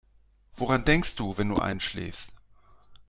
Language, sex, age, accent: German, male, 40-49, Deutschland Deutsch